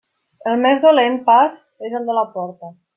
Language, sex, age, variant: Catalan, female, 19-29, Nord-Occidental